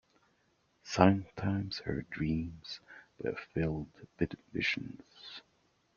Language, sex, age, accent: English, male, 40-49, United States English